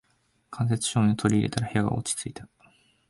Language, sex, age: Japanese, male, 19-29